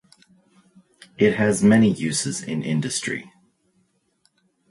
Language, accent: English, United States English